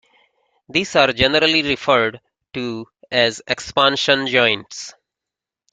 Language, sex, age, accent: English, male, 40-49, United States English